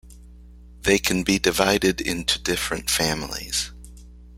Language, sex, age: English, male, 50-59